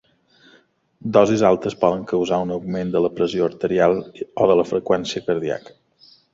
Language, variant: Catalan, Balear